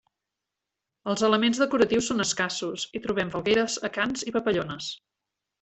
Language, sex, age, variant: Catalan, female, 40-49, Central